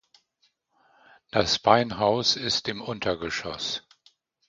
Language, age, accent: German, 70-79, Deutschland Deutsch